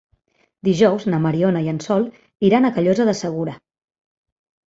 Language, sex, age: Catalan, female, 40-49